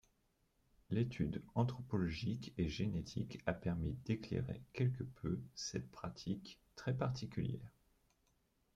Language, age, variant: French, 30-39, Français de métropole